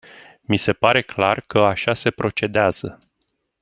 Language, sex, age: Romanian, male, 40-49